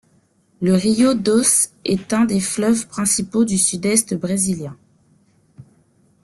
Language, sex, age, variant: French, female, 30-39, Français de métropole